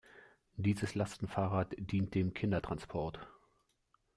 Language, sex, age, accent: German, male, 30-39, Deutschland Deutsch